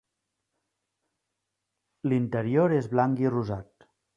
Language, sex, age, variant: Catalan, male, 40-49, Central